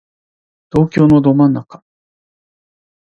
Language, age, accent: Japanese, 50-59, 標準語